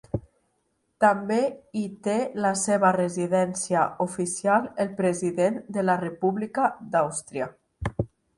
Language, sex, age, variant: Catalan, female, 19-29, Nord-Occidental